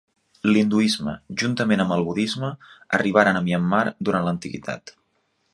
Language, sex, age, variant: Catalan, male, 19-29, Central